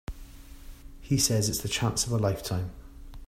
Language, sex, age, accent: English, male, 30-39, Welsh English